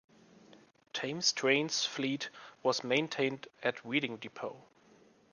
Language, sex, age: English, male, 30-39